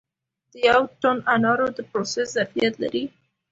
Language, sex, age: Pashto, female, under 19